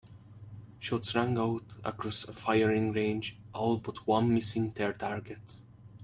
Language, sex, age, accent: English, male, 19-29, England English